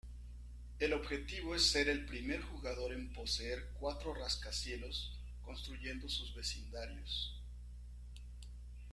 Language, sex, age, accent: Spanish, male, 50-59, México